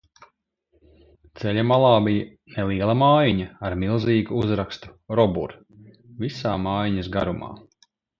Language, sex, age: Latvian, male, 30-39